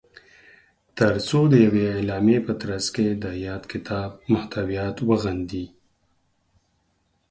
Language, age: Pashto, 30-39